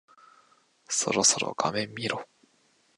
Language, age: Japanese, 19-29